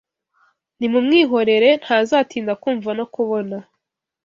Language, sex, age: Kinyarwanda, female, 19-29